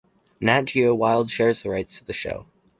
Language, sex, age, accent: English, male, under 19, Canadian English